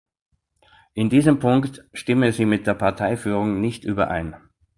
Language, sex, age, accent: German, male, 40-49, Österreichisches Deutsch